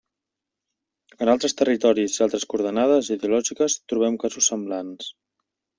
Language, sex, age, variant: Catalan, male, 19-29, Central